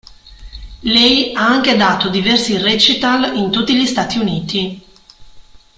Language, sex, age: Italian, female, 40-49